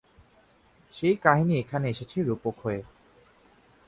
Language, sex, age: Bengali, male, 19-29